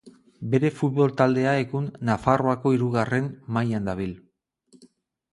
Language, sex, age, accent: Basque, male, 40-49, Erdialdekoa edo Nafarra (Gipuzkoa, Nafarroa)